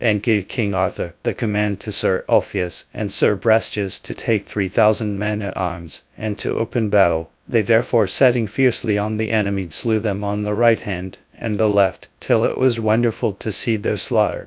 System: TTS, GradTTS